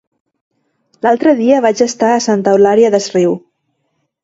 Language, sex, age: Catalan, female, 40-49